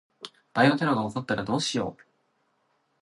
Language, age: Japanese, 19-29